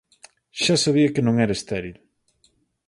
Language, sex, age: Galician, male, 30-39